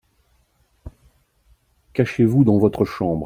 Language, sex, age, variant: French, male, 50-59, Français de métropole